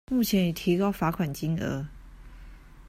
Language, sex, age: Chinese, female, 30-39